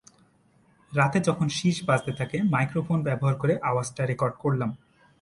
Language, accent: Bengali, Native